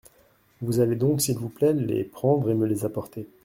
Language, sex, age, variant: French, male, 19-29, Français de métropole